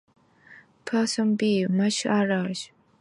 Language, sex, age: English, female, 19-29